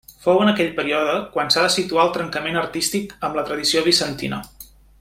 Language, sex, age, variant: Catalan, male, 30-39, Central